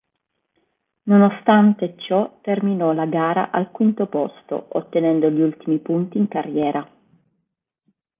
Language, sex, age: Italian, female, 30-39